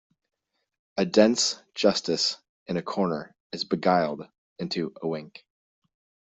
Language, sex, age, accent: English, male, 30-39, United States English